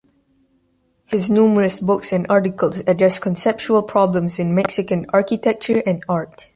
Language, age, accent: English, under 19, United States English